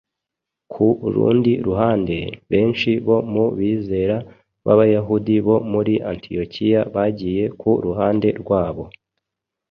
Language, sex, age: Kinyarwanda, male, 30-39